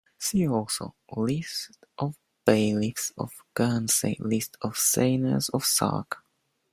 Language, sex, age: English, male, 30-39